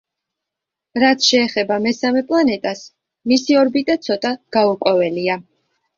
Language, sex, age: Georgian, female, 19-29